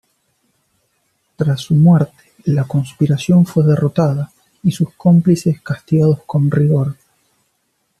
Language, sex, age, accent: Spanish, male, 30-39, Rioplatense: Argentina, Uruguay, este de Bolivia, Paraguay